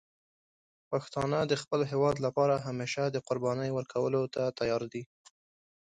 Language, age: Pashto, 19-29